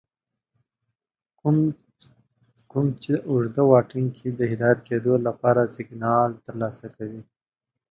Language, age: Pashto, 19-29